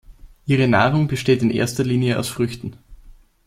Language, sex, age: German, male, under 19